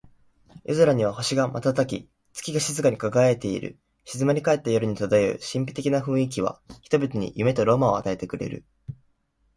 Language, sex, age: Japanese, male, 19-29